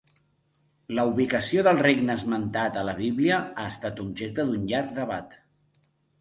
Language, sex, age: Catalan, male, 40-49